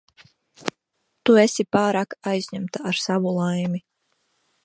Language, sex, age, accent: Latvian, female, 19-29, Dzimtā valoda